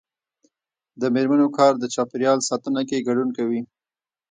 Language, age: Pashto, 30-39